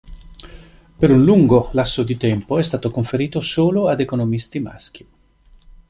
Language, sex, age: Italian, male, 50-59